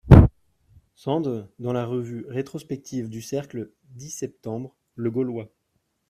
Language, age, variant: French, 30-39, Français de métropole